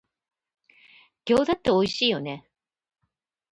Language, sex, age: Japanese, female, 40-49